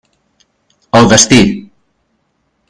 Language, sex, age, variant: Catalan, male, 40-49, Nord-Occidental